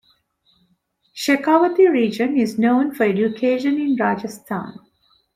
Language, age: English, 50-59